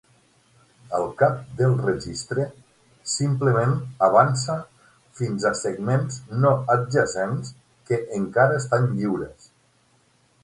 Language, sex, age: Catalan, male, 50-59